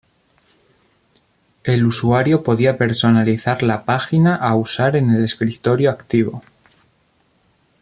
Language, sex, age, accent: Spanish, male, 19-29, España: Centro-Sur peninsular (Madrid, Toledo, Castilla-La Mancha)